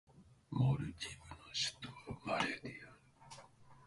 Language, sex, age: Japanese, male, 19-29